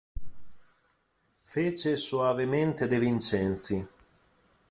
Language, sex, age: Italian, male, 40-49